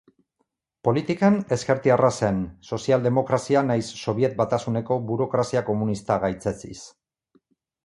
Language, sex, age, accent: Basque, male, 50-59, Mendebalekoa (Araba, Bizkaia, Gipuzkoako mendebaleko herri batzuk)